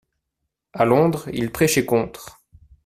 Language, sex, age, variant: French, male, 19-29, Français de métropole